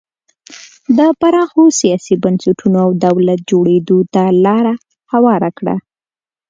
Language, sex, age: Pashto, female, 19-29